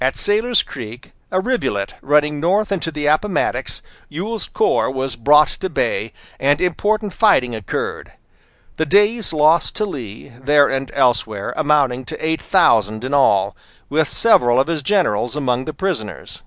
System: none